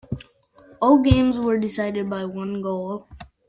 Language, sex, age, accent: English, male, under 19, United States English